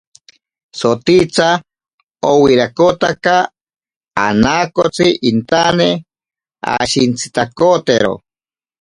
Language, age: Ashéninka Perené, 40-49